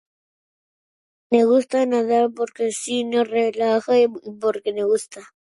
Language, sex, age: Spanish, female, 40-49